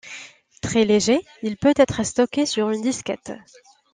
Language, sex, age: French, female, 19-29